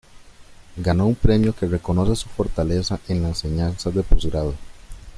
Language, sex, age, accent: Spanish, male, 19-29, América central